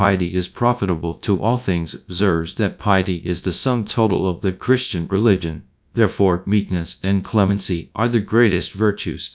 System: TTS, GradTTS